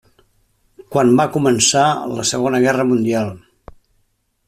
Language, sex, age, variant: Catalan, male, 60-69, Septentrional